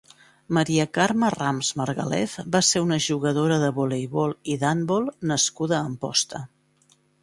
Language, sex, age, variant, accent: Catalan, female, 50-59, Central, central